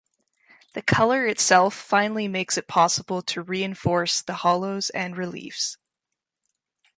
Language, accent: English, Canadian English